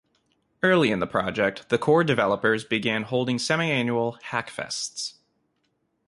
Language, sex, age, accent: English, male, 19-29, United States English